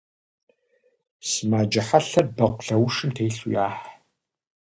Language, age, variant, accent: Kabardian, 40-49, Адыгэбзэ (Къэбэрдей, Кирил, псоми зэдай), Джылэхъстэней (Gilahsteney)